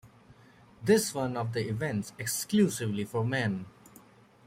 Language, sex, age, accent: English, male, 19-29, United States English